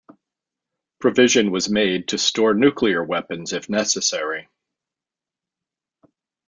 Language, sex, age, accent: English, male, 50-59, United States English